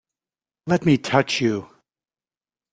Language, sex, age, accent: English, male, 60-69, United States English